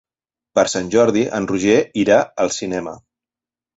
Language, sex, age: Catalan, male, 40-49